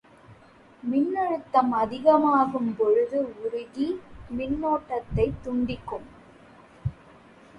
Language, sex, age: Tamil, female, 19-29